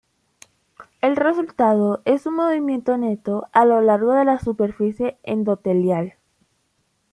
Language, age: Spanish, 19-29